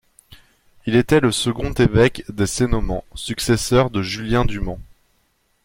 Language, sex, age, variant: French, male, 19-29, Français de métropole